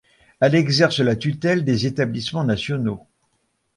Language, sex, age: French, male, 70-79